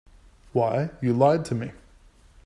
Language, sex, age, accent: English, male, 19-29, Australian English